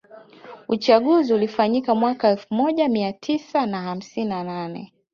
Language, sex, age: Swahili, female, 19-29